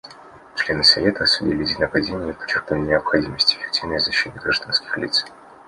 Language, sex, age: Russian, male, 19-29